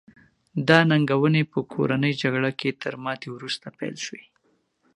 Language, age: Pashto, 30-39